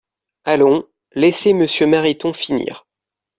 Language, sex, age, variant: French, male, 30-39, Français de métropole